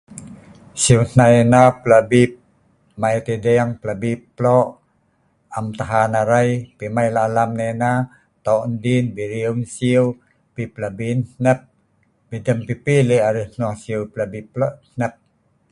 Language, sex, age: Sa'ban, male, 50-59